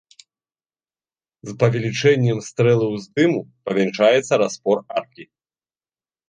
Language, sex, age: Belarusian, male, 30-39